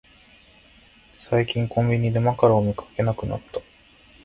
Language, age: Japanese, 19-29